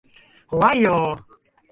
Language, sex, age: Japanese, male, 19-29